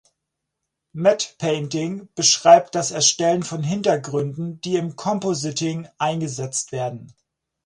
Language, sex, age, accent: German, male, 40-49, Deutschland Deutsch